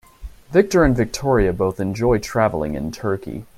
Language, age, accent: English, 19-29, United States English